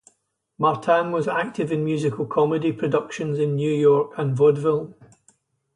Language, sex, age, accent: English, male, 70-79, Scottish English